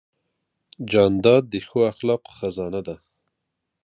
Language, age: Pashto, 30-39